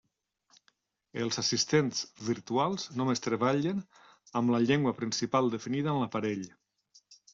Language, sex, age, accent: Catalan, male, 50-59, valencià